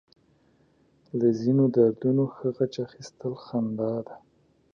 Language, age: Pashto, 30-39